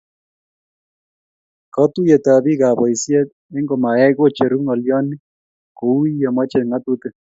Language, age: Kalenjin, 19-29